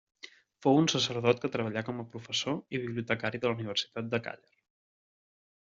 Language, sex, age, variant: Catalan, male, 19-29, Central